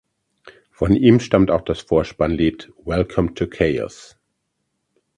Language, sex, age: German, male, 50-59